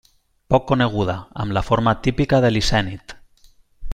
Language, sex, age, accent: Catalan, male, 19-29, valencià